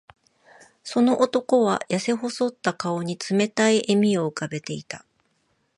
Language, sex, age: Japanese, female, 50-59